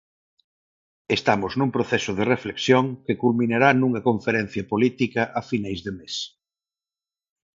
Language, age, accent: Galician, 30-39, Normativo (estándar); Neofalante